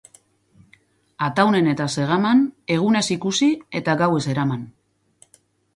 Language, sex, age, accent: Basque, female, 40-49, Mendebalekoa (Araba, Bizkaia, Gipuzkoako mendebaleko herri batzuk)